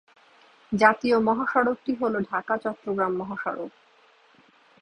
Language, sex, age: Bengali, female, 40-49